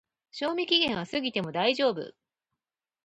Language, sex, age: Japanese, female, 40-49